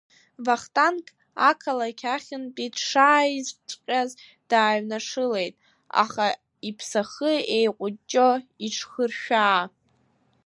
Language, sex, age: Abkhazian, female, under 19